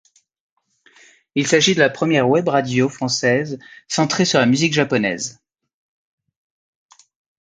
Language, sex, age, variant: French, male, 30-39, Français de métropole